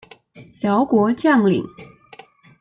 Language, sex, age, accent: Chinese, female, 19-29, 出生地：四川省